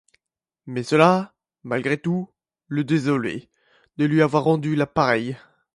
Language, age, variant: French, 19-29, Français de métropole